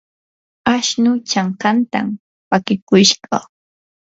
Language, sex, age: Yanahuanca Pasco Quechua, female, 19-29